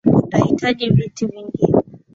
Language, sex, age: Swahili, female, 19-29